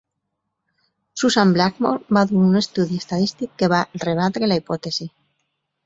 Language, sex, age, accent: Catalan, female, 40-49, valencià